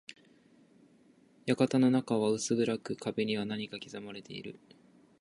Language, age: Japanese, 19-29